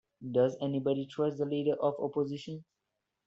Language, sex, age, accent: English, male, 19-29, India and South Asia (India, Pakistan, Sri Lanka)